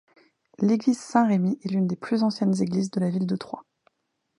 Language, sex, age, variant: French, female, 19-29, Français de métropole